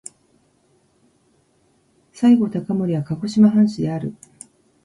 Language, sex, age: Japanese, female, 60-69